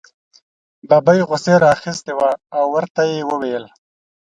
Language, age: Pashto, 30-39